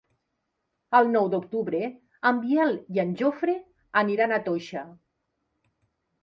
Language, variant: Catalan, Central